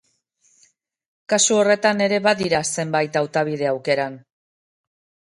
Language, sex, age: Basque, female, 50-59